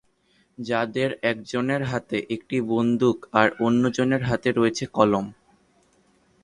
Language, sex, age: Bengali, male, under 19